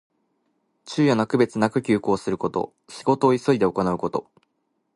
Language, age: Japanese, 19-29